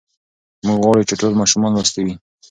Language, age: Pashto, 19-29